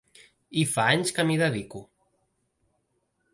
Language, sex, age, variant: Catalan, male, 30-39, Central